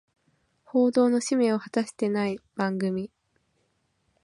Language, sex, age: Japanese, female, 19-29